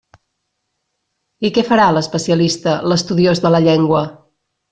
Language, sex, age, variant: Catalan, female, 30-39, Central